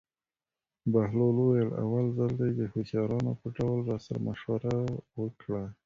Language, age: Pashto, 19-29